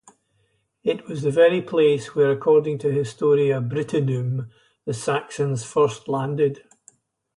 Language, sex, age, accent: English, male, 70-79, Scottish English